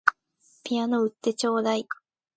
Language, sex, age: Japanese, female, 19-29